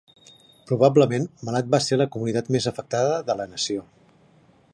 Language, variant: Catalan, Central